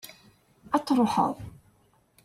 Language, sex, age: Kabyle, female, 40-49